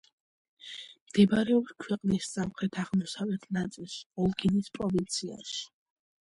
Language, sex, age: Georgian, female, under 19